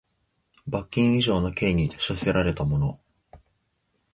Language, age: Japanese, 19-29